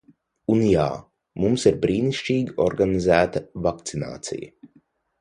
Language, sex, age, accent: Latvian, male, under 19, Vidus dialekts